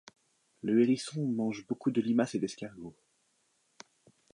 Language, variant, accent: French, Français d'Europe, Français de Suisse